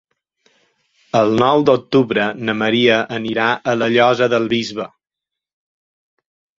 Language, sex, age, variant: Catalan, male, 40-49, Balear